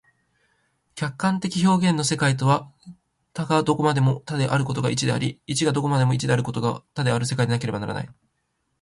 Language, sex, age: Japanese, male, 19-29